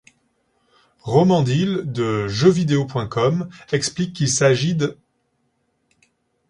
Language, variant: French, Français de métropole